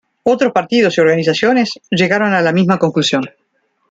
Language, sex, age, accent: Spanish, female, 50-59, Rioplatense: Argentina, Uruguay, este de Bolivia, Paraguay